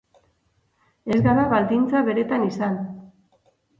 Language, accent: Basque, Mendebalekoa (Araba, Bizkaia, Gipuzkoako mendebaleko herri batzuk)